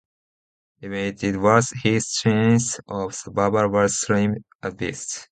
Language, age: English, under 19